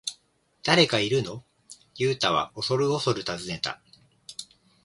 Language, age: Japanese, 19-29